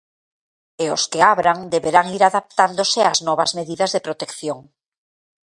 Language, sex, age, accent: Galician, female, 40-49, Normativo (estándar)